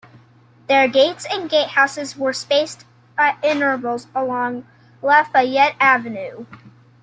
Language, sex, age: English, male, under 19